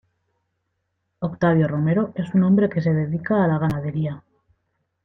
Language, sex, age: Spanish, female, 30-39